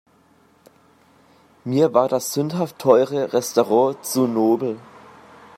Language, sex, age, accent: German, male, 19-29, Deutschland Deutsch